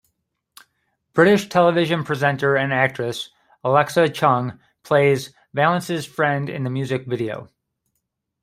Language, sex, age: English, male, 30-39